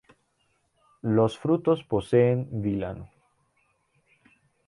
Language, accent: Spanish, Andino-Pacífico: Colombia, Perú, Ecuador, oeste de Bolivia y Venezuela andina